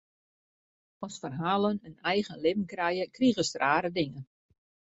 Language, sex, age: Western Frisian, female, 50-59